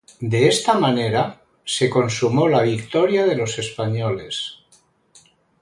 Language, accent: Spanish, España: Norte peninsular (Asturias, Castilla y León, Cantabria, País Vasco, Navarra, Aragón, La Rioja, Guadalajara, Cuenca)